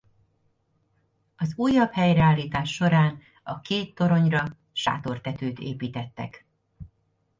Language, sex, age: Hungarian, female, 40-49